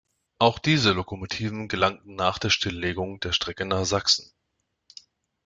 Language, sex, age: German, male, 30-39